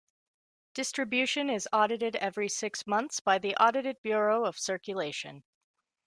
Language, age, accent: English, 30-39, United States English